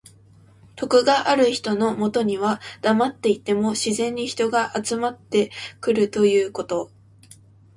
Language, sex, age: Japanese, female, 19-29